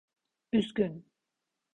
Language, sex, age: Turkish, female, 40-49